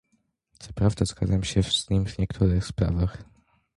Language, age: Polish, under 19